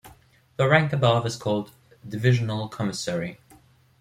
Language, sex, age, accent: English, male, 19-29, England English